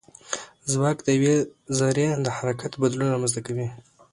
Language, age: Pashto, 19-29